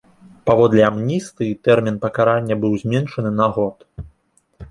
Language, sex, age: Belarusian, male, 19-29